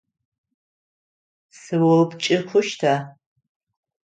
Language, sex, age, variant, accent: Adyghe, female, 50-59, Адыгабзэ (Кирил, пстэумэ зэдыряе), Кıэмгуй (Çemguy)